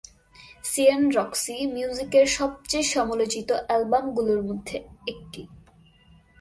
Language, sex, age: Bengali, female, 19-29